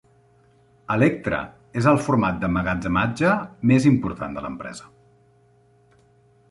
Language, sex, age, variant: Catalan, male, 40-49, Central